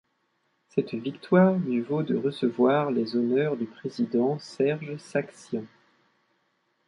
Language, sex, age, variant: French, male, 19-29, Français de métropole